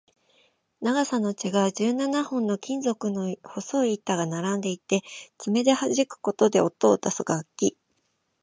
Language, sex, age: Japanese, female, 40-49